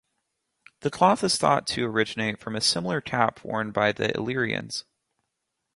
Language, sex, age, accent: English, male, 19-29, United States English